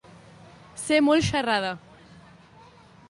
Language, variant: Catalan, Central